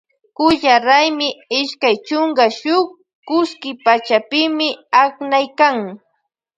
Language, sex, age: Loja Highland Quichua, female, 19-29